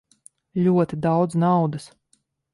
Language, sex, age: Latvian, female, 30-39